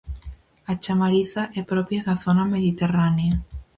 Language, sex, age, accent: Galician, female, under 19, Central (gheada)